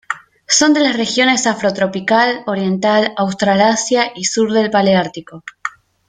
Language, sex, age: Spanish, female, 19-29